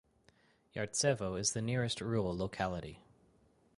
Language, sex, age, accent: English, male, 30-39, United States English